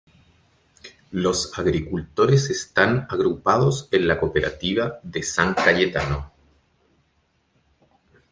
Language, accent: Spanish, Chileno: Chile, Cuyo